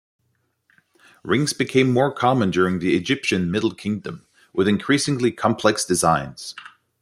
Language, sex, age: English, male, 30-39